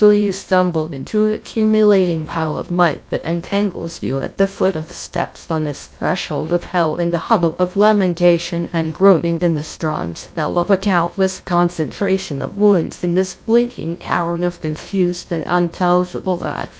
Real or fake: fake